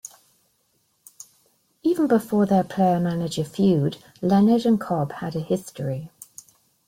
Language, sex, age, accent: English, female, 50-59, England English